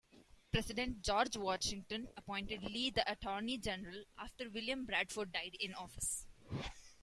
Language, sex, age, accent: English, female, 19-29, India and South Asia (India, Pakistan, Sri Lanka)